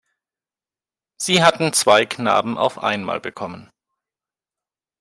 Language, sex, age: German, male, 30-39